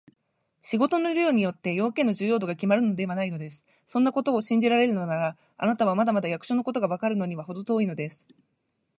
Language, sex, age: Japanese, female, 19-29